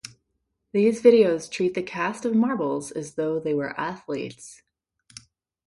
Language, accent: English, Canadian English